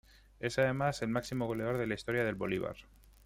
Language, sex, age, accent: Spanish, male, 30-39, España: Centro-Sur peninsular (Madrid, Toledo, Castilla-La Mancha)